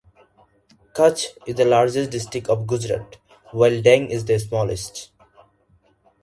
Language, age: English, 19-29